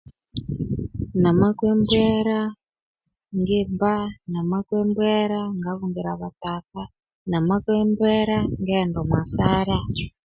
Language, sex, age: Konzo, female, 40-49